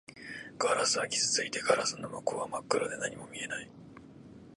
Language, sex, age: Japanese, male, 19-29